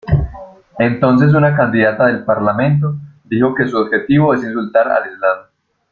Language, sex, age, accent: Spanish, male, 19-29, Andino-Pacífico: Colombia, Perú, Ecuador, oeste de Bolivia y Venezuela andina